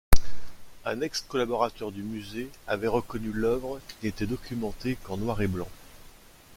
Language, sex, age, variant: French, male, 40-49, Français de métropole